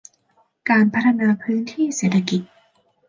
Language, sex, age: Thai, female, 19-29